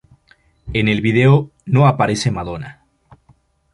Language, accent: Spanish, México